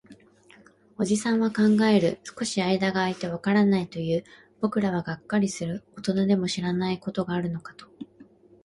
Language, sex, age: Japanese, female, 19-29